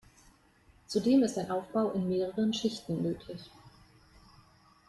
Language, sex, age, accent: German, female, 19-29, Deutschland Deutsch